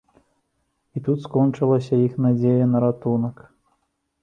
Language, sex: Belarusian, male